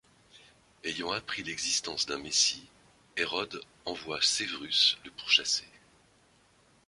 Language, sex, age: French, male, 50-59